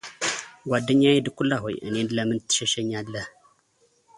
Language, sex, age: Amharic, male, 30-39